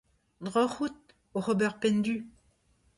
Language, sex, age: Breton, female, 50-59